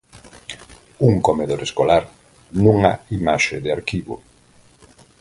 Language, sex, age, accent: Galician, male, 50-59, Normativo (estándar)